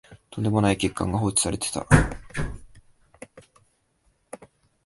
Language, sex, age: Japanese, male, 19-29